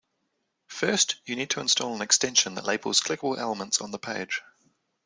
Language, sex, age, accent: English, male, 19-29, New Zealand English